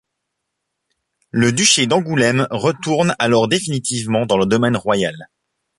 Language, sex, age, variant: French, male, 30-39, Français de métropole